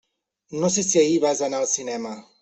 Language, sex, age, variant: Catalan, male, 30-39, Central